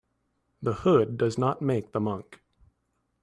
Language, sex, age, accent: English, male, 30-39, United States English